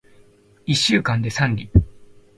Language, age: Japanese, 19-29